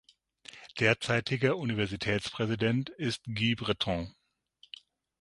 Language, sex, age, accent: German, male, 50-59, Deutschland Deutsch; Süddeutsch